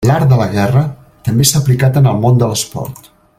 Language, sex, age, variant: Catalan, male, 60-69, Central